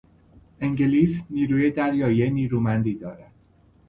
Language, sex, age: Persian, male, 30-39